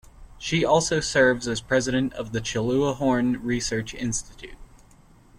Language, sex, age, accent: English, male, 19-29, United States English